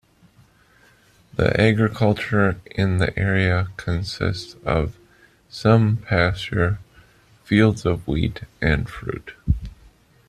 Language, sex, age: English, male, 30-39